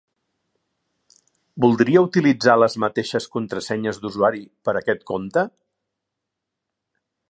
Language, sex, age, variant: Catalan, male, 60-69, Central